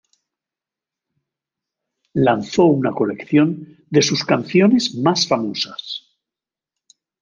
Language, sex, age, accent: Spanish, male, 60-69, España: Norte peninsular (Asturias, Castilla y León, Cantabria, País Vasco, Navarra, Aragón, La Rioja, Guadalajara, Cuenca)